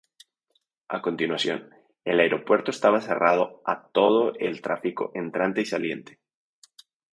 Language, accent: Spanish, México